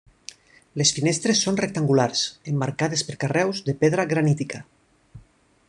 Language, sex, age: Catalan, male, 40-49